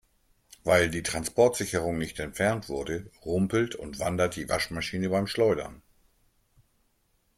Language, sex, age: German, male, 50-59